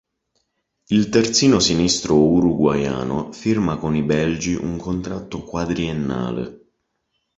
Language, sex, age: Italian, male, 19-29